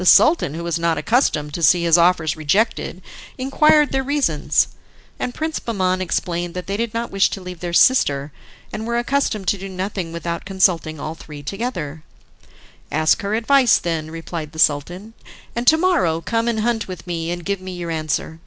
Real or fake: real